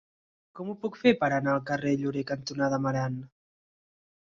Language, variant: Catalan, Central